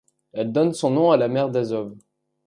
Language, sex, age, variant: French, male, under 19, Français de métropole